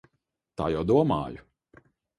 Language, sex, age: Latvian, male, 40-49